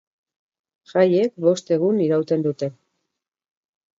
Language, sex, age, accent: Basque, female, 40-49, Erdialdekoa edo Nafarra (Gipuzkoa, Nafarroa)